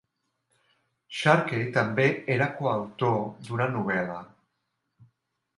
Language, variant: Catalan, Central